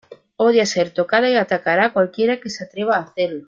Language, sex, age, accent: Spanish, female, 40-49, España: Sur peninsular (Andalucia, Extremadura, Murcia)